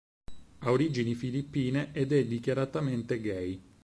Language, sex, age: Italian, male, 19-29